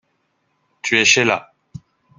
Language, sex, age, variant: French, male, 19-29, Français de métropole